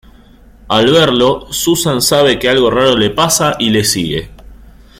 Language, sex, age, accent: Spanish, male, 19-29, Rioplatense: Argentina, Uruguay, este de Bolivia, Paraguay